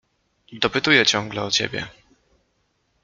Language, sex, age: Polish, male, 19-29